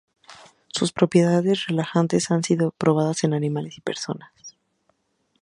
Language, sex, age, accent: Spanish, female, 19-29, México